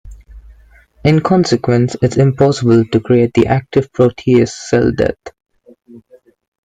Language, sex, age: English, male, 19-29